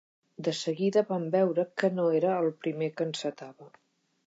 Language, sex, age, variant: Catalan, female, 60-69, Central